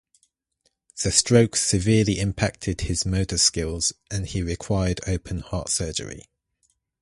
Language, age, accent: English, 19-29, England English